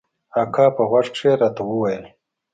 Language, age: Pashto, 40-49